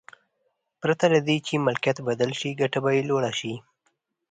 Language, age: Pashto, under 19